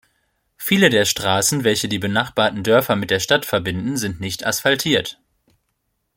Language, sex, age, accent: German, male, 19-29, Deutschland Deutsch